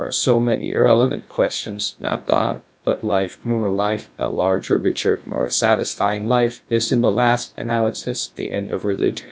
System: TTS, GlowTTS